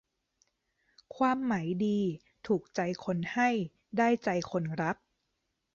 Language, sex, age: Thai, female, 30-39